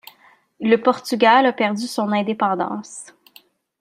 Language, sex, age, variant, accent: French, female, 19-29, Français d'Amérique du Nord, Français du Canada